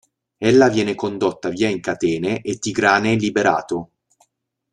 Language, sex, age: Italian, male, 30-39